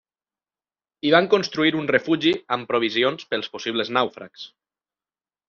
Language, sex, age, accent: Catalan, male, 19-29, valencià